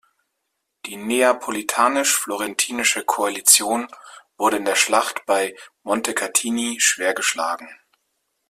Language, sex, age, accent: German, male, 30-39, Deutschland Deutsch